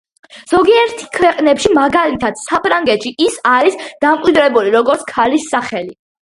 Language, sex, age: Georgian, female, under 19